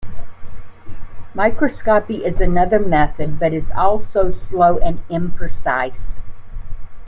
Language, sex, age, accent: English, female, 70-79, United States English